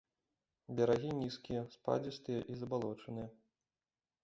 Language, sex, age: Belarusian, male, 30-39